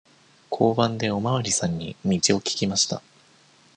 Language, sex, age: Japanese, male, under 19